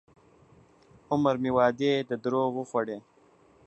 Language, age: Pashto, under 19